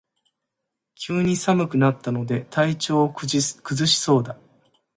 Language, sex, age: Japanese, male, 40-49